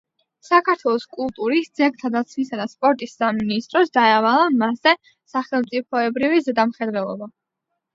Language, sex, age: Georgian, female, under 19